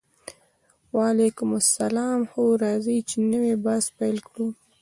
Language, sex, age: Pashto, female, 19-29